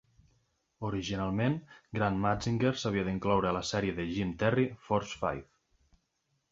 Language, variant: Catalan, Nord-Occidental